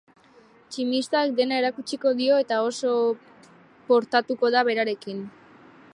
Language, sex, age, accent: Basque, female, 19-29, Mendebalekoa (Araba, Bizkaia, Gipuzkoako mendebaleko herri batzuk)